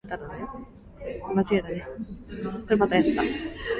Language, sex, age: Cantonese, female, 19-29